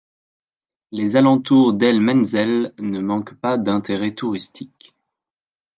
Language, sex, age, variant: French, male, 19-29, Français de métropole